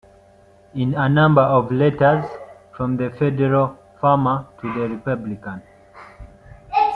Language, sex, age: English, male, 19-29